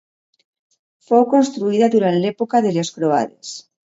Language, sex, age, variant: Catalan, female, 50-59, Valencià meridional